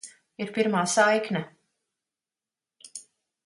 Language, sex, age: Latvian, female, 50-59